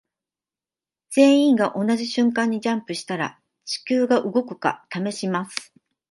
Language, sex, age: Japanese, female, 40-49